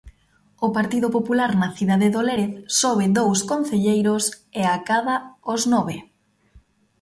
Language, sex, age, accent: Galician, female, 19-29, Normativo (estándar)